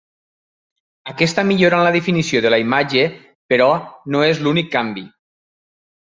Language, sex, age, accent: Catalan, male, 40-49, valencià